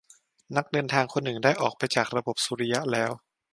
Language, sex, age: Thai, male, under 19